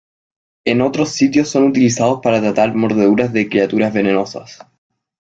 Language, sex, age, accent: Spanish, male, 19-29, Chileno: Chile, Cuyo